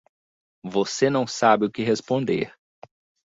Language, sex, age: Portuguese, male, 19-29